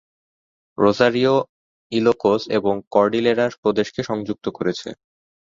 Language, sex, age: Bengali, male, 19-29